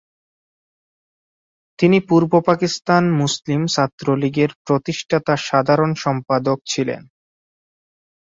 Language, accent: Bengali, fluent